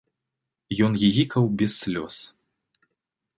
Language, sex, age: Belarusian, male, 19-29